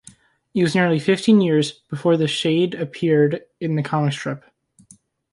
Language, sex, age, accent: English, male, under 19, United States English